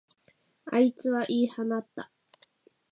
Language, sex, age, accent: Japanese, female, 19-29, 標準語